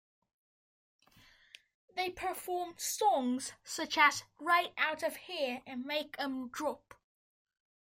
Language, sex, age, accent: English, male, under 19, United States English